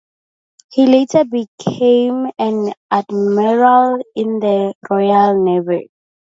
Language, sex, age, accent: English, female, 19-29, Southern African (South Africa, Zimbabwe, Namibia)